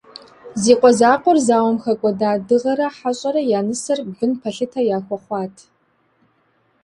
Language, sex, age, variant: Kabardian, female, 30-39, Адыгэбзэ (Къэбэрдей, Кирил, псоми зэдай)